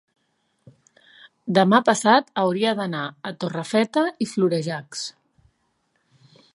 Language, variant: Catalan, Central